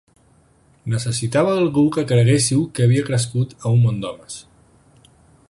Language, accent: Catalan, central; valencià